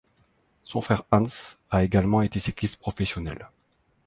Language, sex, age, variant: French, male, 40-49, Français de métropole